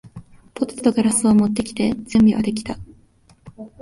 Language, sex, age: Japanese, female, 19-29